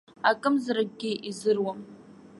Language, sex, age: Abkhazian, female, 19-29